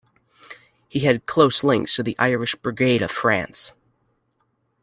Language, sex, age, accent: English, male, under 19, United States English